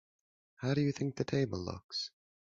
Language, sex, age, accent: English, male, under 19, United States English